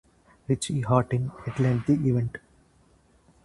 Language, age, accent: English, 19-29, India and South Asia (India, Pakistan, Sri Lanka)